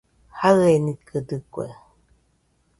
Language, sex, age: Nüpode Huitoto, female, 40-49